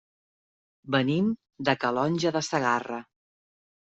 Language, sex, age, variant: Catalan, female, 40-49, Central